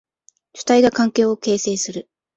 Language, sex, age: Japanese, female, 19-29